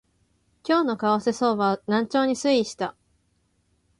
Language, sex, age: Japanese, female, 19-29